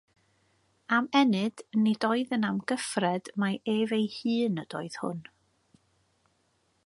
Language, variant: Welsh, Mid Wales